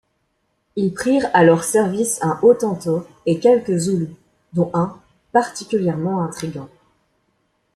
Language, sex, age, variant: French, male, 19-29, Français de métropole